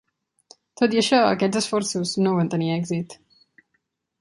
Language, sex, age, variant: Catalan, female, 19-29, Central